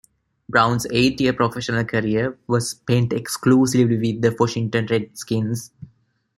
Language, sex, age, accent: English, male, 19-29, India and South Asia (India, Pakistan, Sri Lanka)